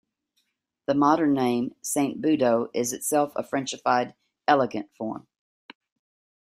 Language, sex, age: English, female, 60-69